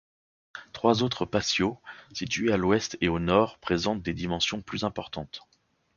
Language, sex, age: French, male, 40-49